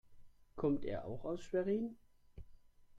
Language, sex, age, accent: German, male, 30-39, Deutschland Deutsch